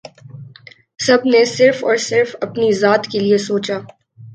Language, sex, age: Urdu, female, 19-29